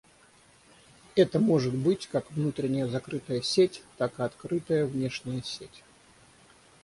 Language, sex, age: Russian, male, 30-39